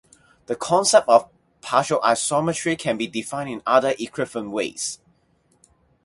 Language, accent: English, Hong Kong English